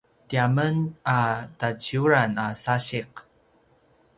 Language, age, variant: Paiwan, 30-39, pinayuanan a kinaikacedasan (東排灣語)